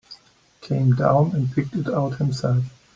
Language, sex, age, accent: English, male, 30-39, United States English